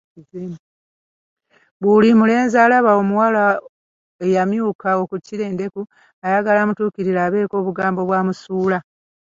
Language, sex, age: Ganda, female, 50-59